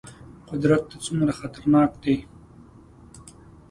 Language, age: Pashto, 30-39